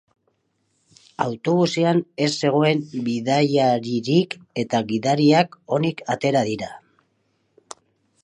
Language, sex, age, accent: Basque, male, 40-49, Mendebalekoa (Araba, Bizkaia, Gipuzkoako mendebaleko herri batzuk)